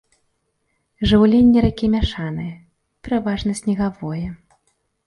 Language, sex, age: Belarusian, female, 30-39